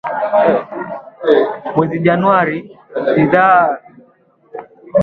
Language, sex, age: Swahili, male, 19-29